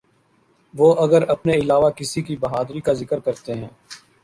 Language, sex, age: Urdu, male, 19-29